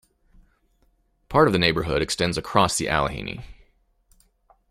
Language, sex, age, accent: English, male, 40-49, United States English